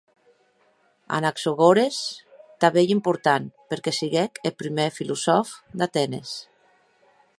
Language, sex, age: Occitan, female, 50-59